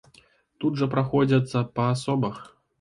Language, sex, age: Belarusian, male, 30-39